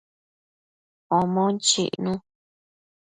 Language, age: Matsés, 30-39